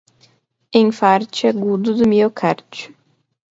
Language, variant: Portuguese, Portuguese (Brasil)